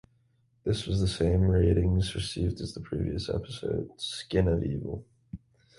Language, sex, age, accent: English, male, 19-29, United States English